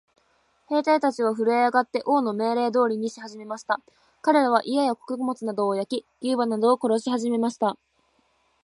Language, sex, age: Japanese, female, 19-29